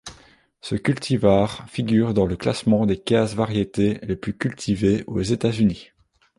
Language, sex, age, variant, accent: French, male, 30-39, Français d'Europe, Français de Belgique